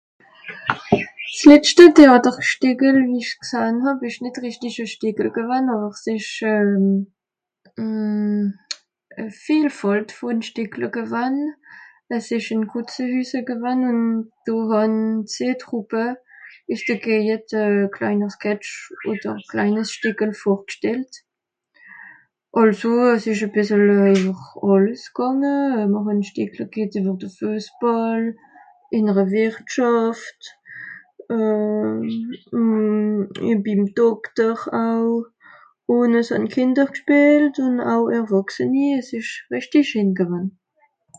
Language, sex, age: Swiss German, female, 30-39